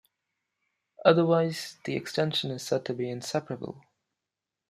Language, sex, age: English, male, under 19